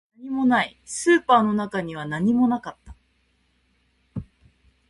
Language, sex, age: Japanese, female, 30-39